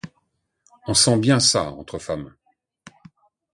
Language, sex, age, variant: French, male, 40-49, Français de métropole